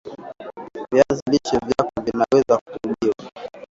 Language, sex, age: Swahili, male, 19-29